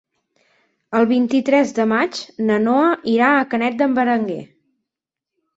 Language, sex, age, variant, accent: Catalan, female, 30-39, Central, Neutre